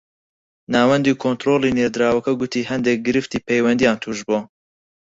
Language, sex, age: Central Kurdish, male, 19-29